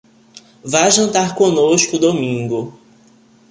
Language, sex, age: Portuguese, male, 30-39